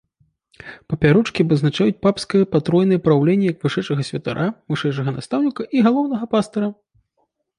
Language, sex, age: Belarusian, male, 30-39